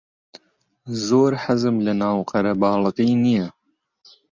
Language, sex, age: Central Kurdish, male, 30-39